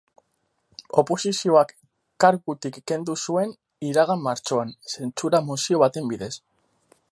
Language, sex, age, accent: Basque, male, 19-29, Mendebalekoa (Araba, Bizkaia, Gipuzkoako mendebaleko herri batzuk)